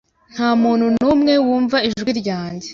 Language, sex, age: Kinyarwanda, female, 19-29